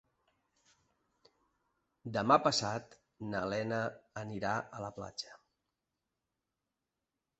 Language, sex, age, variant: Catalan, male, 50-59, Central